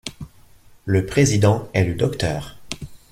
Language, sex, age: French, male, 40-49